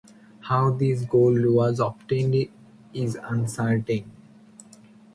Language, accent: English, India and South Asia (India, Pakistan, Sri Lanka)